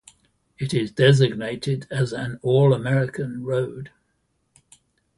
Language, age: English, 80-89